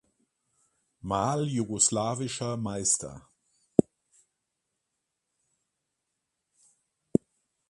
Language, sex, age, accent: German, male, 60-69, Deutschland Deutsch